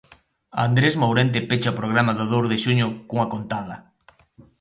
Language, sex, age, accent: Galician, male, 30-39, Oriental (común en zona oriental)